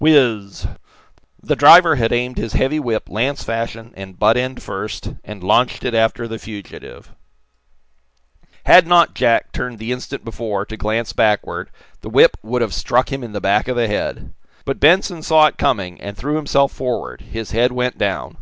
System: none